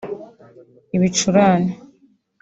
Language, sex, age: Kinyarwanda, female, 19-29